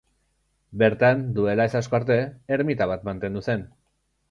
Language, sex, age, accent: Basque, male, 30-39, Erdialdekoa edo Nafarra (Gipuzkoa, Nafarroa)